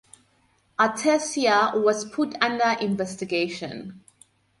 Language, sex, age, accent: English, female, 30-39, Southern African (South Africa, Zimbabwe, Namibia)